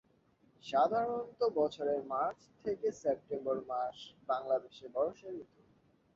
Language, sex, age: Bengali, male, 19-29